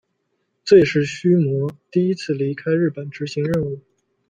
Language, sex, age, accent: Chinese, male, 19-29, 出生地：河北省